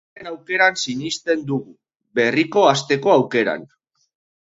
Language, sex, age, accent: Basque, male, 30-39, Mendebalekoa (Araba, Bizkaia, Gipuzkoako mendebaleko herri batzuk)